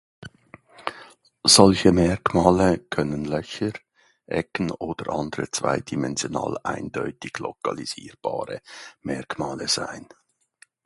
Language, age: German, 50-59